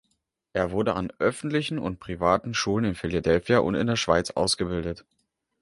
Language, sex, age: German, male, 19-29